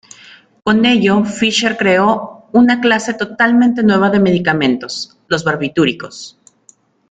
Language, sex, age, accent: Spanish, female, 30-39, México